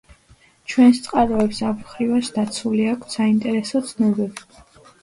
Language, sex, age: Georgian, female, under 19